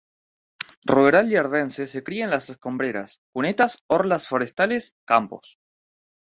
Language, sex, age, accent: Spanish, male, under 19, Rioplatense: Argentina, Uruguay, este de Bolivia, Paraguay